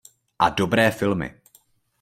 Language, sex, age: Czech, male, 19-29